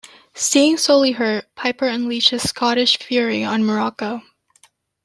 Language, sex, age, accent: English, female, under 19, United States English